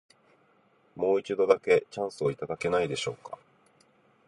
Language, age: Japanese, 50-59